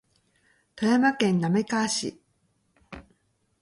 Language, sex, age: Japanese, female, 50-59